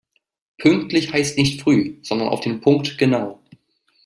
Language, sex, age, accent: German, male, 19-29, Deutschland Deutsch